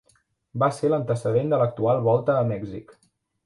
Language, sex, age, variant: Catalan, male, 19-29, Central